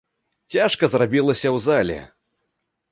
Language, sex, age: Belarusian, male, 19-29